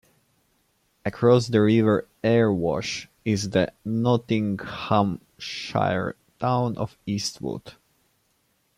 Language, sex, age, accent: English, male, 19-29, England English